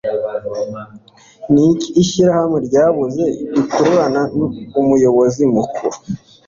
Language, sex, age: Kinyarwanda, male, 19-29